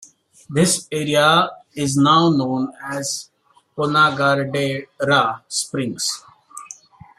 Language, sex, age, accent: English, male, 30-39, India and South Asia (India, Pakistan, Sri Lanka)